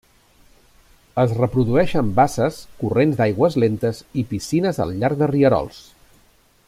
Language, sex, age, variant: Catalan, male, 40-49, Central